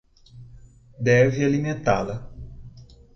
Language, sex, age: Portuguese, male, 50-59